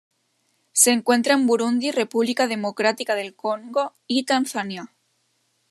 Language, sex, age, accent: Spanish, female, under 19, España: Norte peninsular (Asturias, Castilla y León, Cantabria, País Vasco, Navarra, Aragón, La Rioja, Guadalajara, Cuenca)